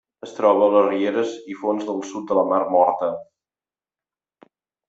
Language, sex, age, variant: Catalan, male, 40-49, Central